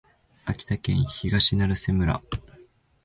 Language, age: Japanese, 19-29